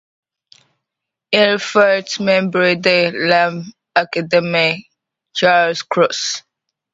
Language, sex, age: French, female, 19-29